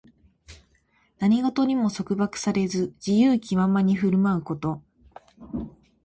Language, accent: Japanese, 関東